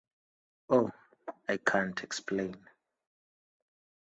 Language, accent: English, Canadian English; Kenyan English